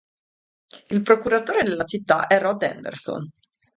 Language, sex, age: Italian, female, 30-39